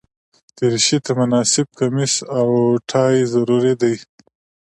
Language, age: Pashto, 30-39